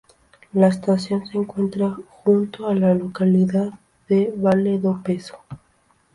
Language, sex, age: Spanish, female, under 19